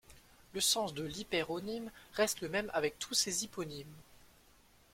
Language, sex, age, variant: French, male, 19-29, Français de métropole